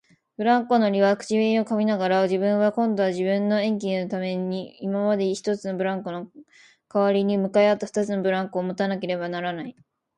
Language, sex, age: Japanese, female, under 19